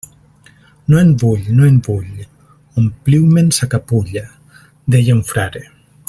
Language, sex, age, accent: Catalan, male, 40-49, valencià